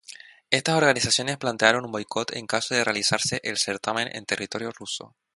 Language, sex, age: Spanish, male, 19-29